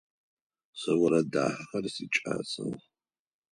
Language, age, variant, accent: Adyghe, 40-49, Адыгабзэ (Кирил, пстэумэ зэдыряе), Кıэмгуй (Çemguy)